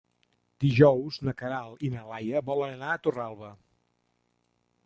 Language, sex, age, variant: Catalan, male, 50-59, Central